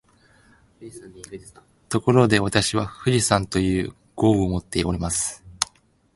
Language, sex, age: Japanese, male, 19-29